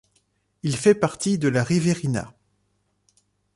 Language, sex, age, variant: French, male, 30-39, Français de métropole